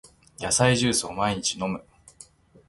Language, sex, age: Japanese, male, 30-39